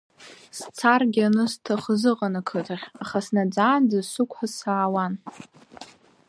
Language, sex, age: Abkhazian, female, under 19